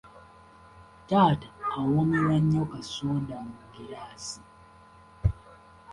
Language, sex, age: Ganda, male, 19-29